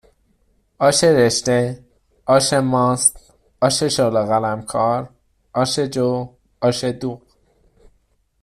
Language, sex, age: Persian, male, 19-29